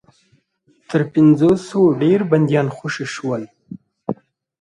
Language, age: Pashto, 19-29